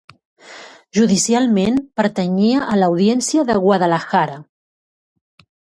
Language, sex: Catalan, female